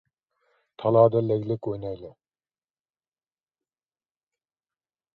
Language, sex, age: Uyghur, male, 40-49